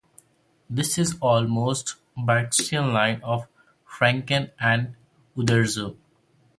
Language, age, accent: English, 19-29, India and South Asia (India, Pakistan, Sri Lanka)